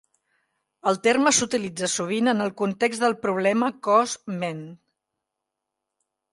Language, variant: Catalan, Central